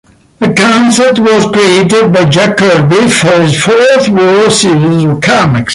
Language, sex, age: English, male, 60-69